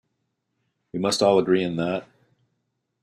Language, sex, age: English, male, 50-59